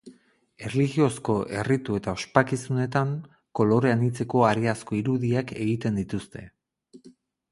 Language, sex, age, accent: Basque, male, 40-49, Erdialdekoa edo Nafarra (Gipuzkoa, Nafarroa)